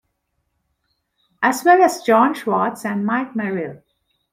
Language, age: English, 50-59